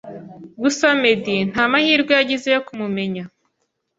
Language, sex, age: Kinyarwanda, female, 19-29